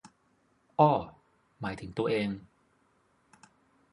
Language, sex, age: Thai, male, 40-49